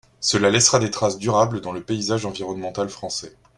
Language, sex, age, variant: French, male, 40-49, Français de métropole